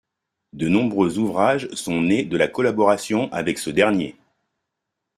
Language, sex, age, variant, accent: French, male, 40-49, Français des départements et régions d'outre-mer, Français de Guadeloupe